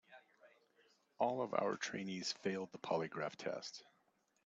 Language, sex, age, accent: English, male, 50-59, United States English